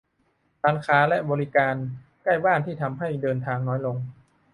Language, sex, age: Thai, male, 19-29